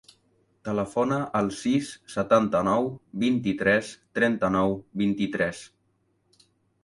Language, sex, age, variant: Catalan, male, under 19, Central